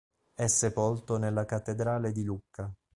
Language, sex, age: Italian, male, 30-39